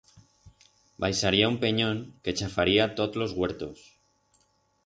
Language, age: Aragonese, 40-49